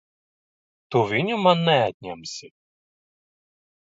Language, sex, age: Latvian, male, 30-39